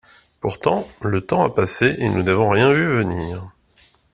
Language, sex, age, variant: French, male, 30-39, Français de métropole